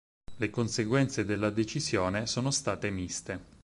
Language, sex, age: Italian, male, 19-29